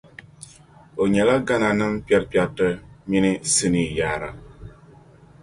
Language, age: Dagbani, 30-39